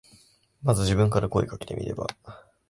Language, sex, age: Japanese, male, 19-29